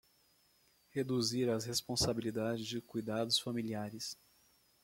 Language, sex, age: Portuguese, male, 30-39